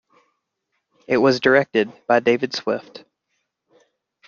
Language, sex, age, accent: English, male, 30-39, United States English